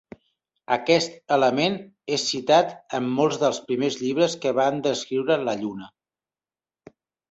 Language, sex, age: Catalan, male, 40-49